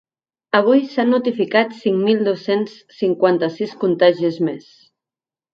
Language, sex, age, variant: Catalan, female, 30-39, Central